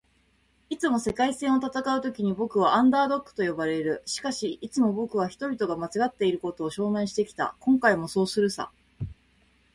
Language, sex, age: Japanese, female, 30-39